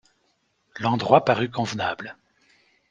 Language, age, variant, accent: French, 30-39, Français d'Europe, Français de Belgique